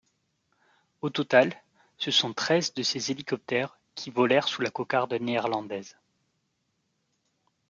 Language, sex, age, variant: French, male, 30-39, Français de métropole